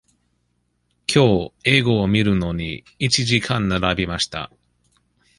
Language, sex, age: Japanese, male, 40-49